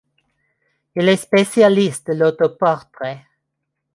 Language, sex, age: French, female, 30-39